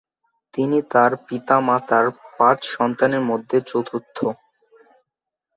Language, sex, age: Bengali, male, under 19